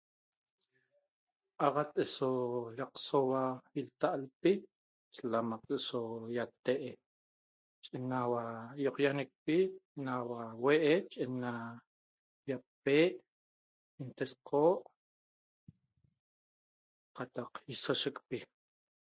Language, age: Toba, 30-39